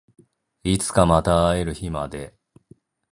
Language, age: Japanese, 30-39